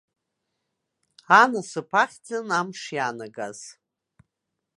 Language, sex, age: Abkhazian, female, 60-69